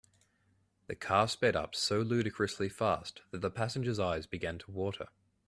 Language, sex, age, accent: English, male, 30-39, Australian English